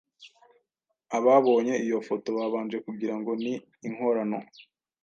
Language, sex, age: Kinyarwanda, male, 19-29